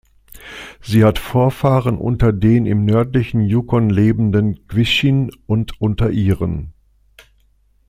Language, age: German, 60-69